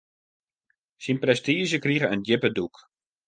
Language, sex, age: Western Frisian, male, 19-29